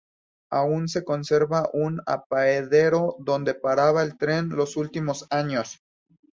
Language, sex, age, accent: Spanish, male, 19-29, México